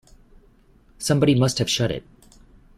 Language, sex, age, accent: English, male, 40-49, United States English